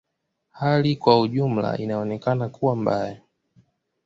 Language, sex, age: Swahili, male, 19-29